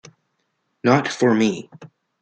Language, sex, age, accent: English, male, under 19, United States English